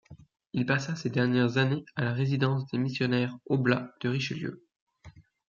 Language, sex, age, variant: French, male, under 19, Français de métropole